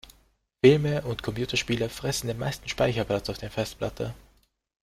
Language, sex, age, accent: German, male, 19-29, Österreichisches Deutsch